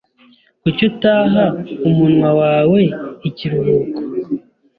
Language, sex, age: Kinyarwanda, male, 19-29